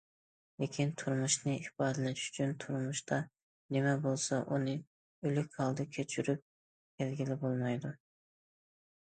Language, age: Uyghur, 19-29